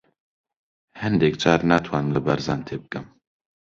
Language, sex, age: Central Kurdish, male, under 19